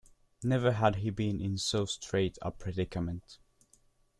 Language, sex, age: English, male, under 19